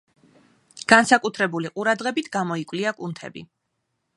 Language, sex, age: Georgian, female, 40-49